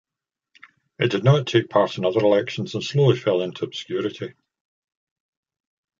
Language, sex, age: English, male, 60-69